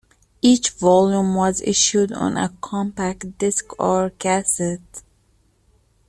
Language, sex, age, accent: English, female, 19-29, United States English